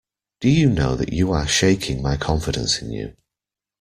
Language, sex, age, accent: English, male, 30-39, England English